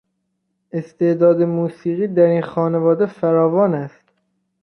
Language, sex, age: Persian, male, 19-29